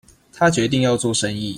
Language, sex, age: Chinese, male, 19-29